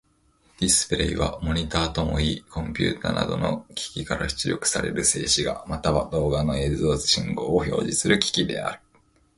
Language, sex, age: Japanese, male, 19-29